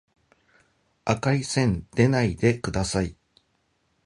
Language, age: Japanese, 50-59